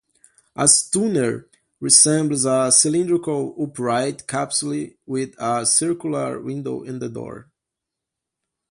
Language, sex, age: English, male, 19-29